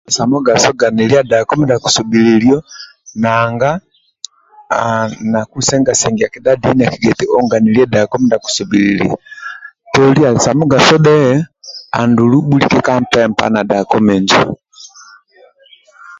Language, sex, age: Amba (Uganda), male, 40-49